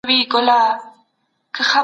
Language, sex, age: Pashto, female, 19-29